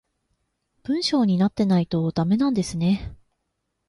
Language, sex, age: Japanese, female, 19-29